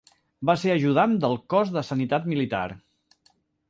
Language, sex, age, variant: Catalan, male, 50-59, Central